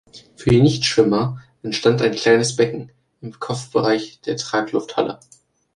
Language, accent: German, Deutschland Deutsch